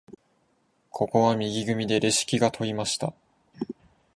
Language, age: Japanese, under 19